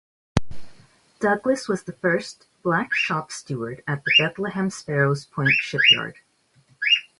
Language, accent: English, United States English